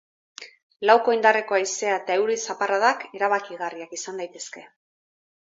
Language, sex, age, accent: Basque, female, 50-59, Erdialdekoa edo Nafarra (Gipuzkoa, Nafarroa)